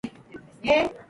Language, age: English, 30-39